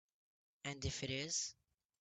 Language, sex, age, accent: English, male, under 19, Canadian English